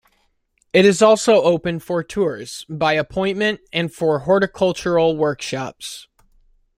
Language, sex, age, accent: English, male, 19-29, United States English